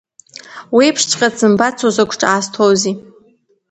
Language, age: Abkhazian, under 19